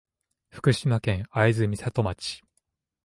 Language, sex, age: Japanese, male, 30-39